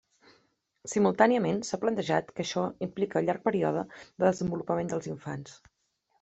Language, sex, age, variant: Catalan, female, 30-39, Central